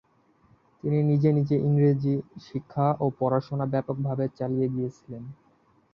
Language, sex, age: Bengali, male, 19-29